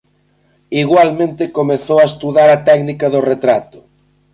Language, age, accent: Galician, 40-49, Normativo (estándar)